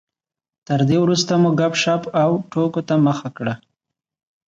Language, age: Pashto, 19-29